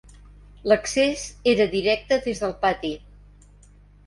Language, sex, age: Catalan, female, 70-79